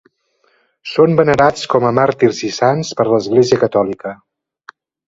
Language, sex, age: Catalan, male, 50-59